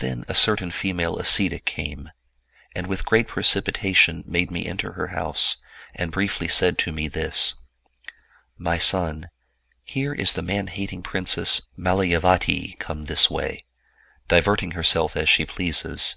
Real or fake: real